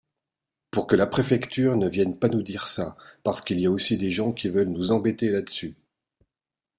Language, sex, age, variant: French, male, 40-49, Français de métropole